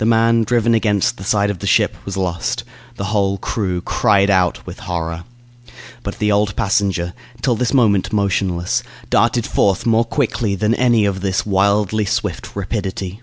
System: none